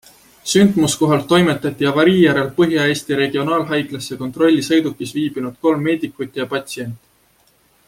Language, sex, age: Estonian, male, 19-29